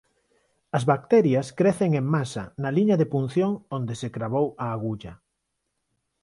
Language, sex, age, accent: Galician, male, 50-59, Neofalante